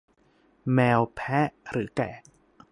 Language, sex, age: Thai, male, 19-29